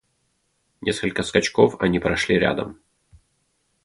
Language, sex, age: Russian, male, 30-39